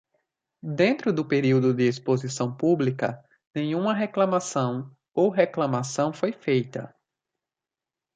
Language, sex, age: Portuguese, male, 19-29